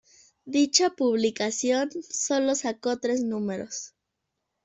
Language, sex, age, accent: Spanish, female, 19-29, México